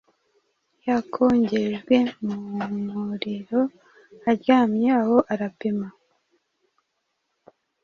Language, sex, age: Kinyarwanda, female, 30-39